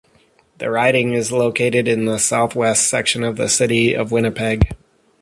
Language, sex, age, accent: English, male, 30-39, United States English